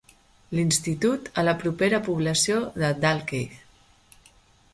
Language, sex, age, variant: Catalan, female, 30-39, Central